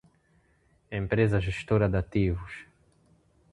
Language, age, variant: Portuguese, 40-49, Portuguese (Portugal)